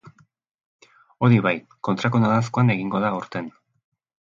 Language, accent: Basque, Erdialdekoa edo Nafarra (Gipuzkoa, Nafarroa)